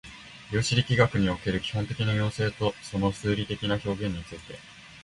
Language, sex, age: Japanese, male, 19-29